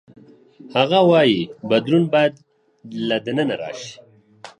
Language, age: Pashto, 30-39